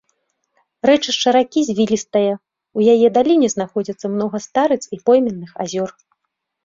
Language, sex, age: Belarusian, female, 40-49